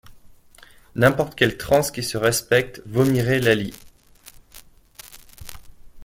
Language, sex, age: French, male, 30-39